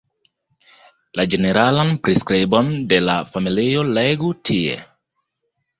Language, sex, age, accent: Esperanto, male, 19-29, Internacia